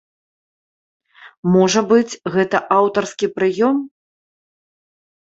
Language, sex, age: Belarusian, female, 40-49